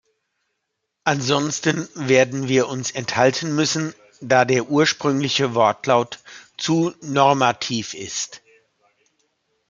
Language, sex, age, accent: German, male, 50-59, Deutschland Deutsch